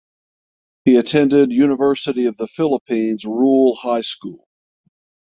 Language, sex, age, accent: English, male, 50-59, United States English; southern United States